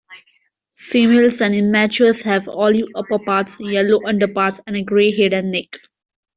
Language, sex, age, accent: English, female, 19-29, India and South Asia (India, Pakistan, Sri Lanka)